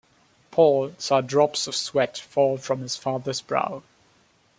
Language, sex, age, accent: English, male, 19-29, England English